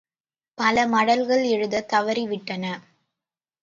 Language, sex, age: Tamil, female, under 19